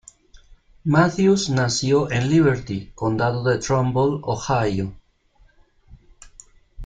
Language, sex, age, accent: Spanish, male, 40-49, México